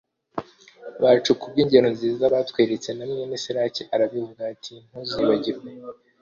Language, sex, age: Kinyarwanda, male, 19-29